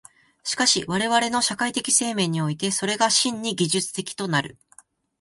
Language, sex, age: Japanese, male, 19-29